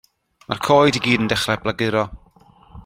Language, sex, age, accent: Welsh, male, 40-49, Y Deyrnas Unedig Cymraeg